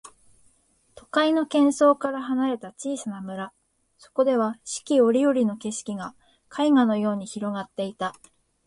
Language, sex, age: Japanese, female, 19-29